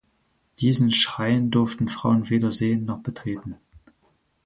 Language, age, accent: German, 19-29, Deutschland Deutsch